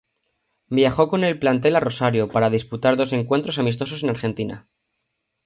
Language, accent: Spanish, España: Centro-Sur peninsular (Madrid, Toledo, Castilla-La Mancha)